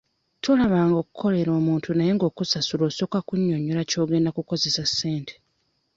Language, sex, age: Ganda, female, 30-39